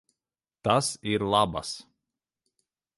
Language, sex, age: Latvian, male, 30-39